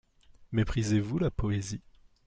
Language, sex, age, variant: French, male, 19-29, Français de métropole